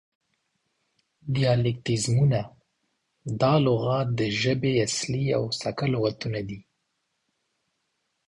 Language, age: Pashto, 30-39